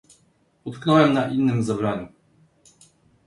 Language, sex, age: Polish, male, 30-39